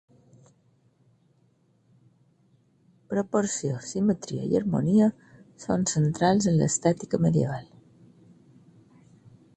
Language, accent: Catalan, mallorquí